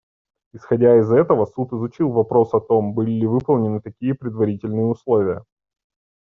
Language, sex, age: Russian, male, 30-39